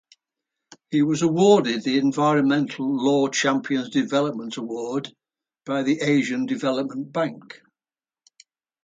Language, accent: English, England English